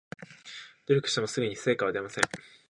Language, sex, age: Japanese, male, 19-29